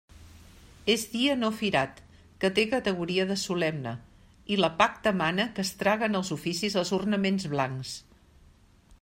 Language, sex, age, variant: Catalan, female, 60-69, Central